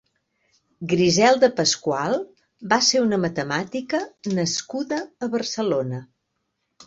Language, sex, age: Catalan, female, 60-69